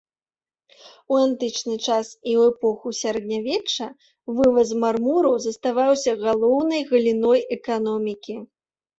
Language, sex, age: Belarusian, female, 30-39